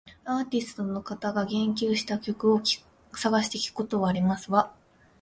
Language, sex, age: Japanese, female, 19-29